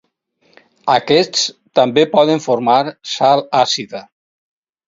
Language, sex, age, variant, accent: Catalan, male, 50-59, Valencià meridional, valencià